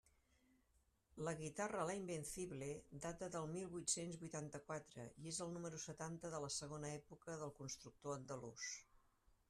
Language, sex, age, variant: Catalan, female, 60-69, Central